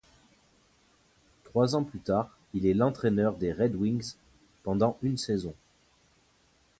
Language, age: French, 30-39